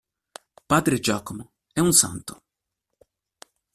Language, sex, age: Italian, male, 19-29